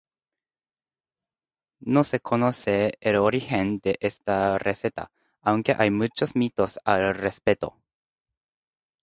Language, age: Spanish, 19-29